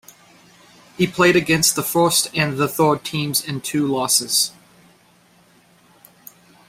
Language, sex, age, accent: English, male, 19-29, United States English